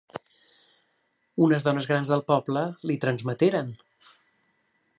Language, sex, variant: Catalan, male, Central